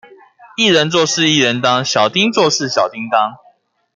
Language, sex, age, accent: Chinese, male, 19-29, 出生地：新北市